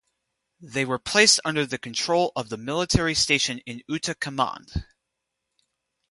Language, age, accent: English, 19-29, United States English